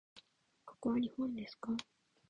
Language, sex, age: Japanese, female, under 19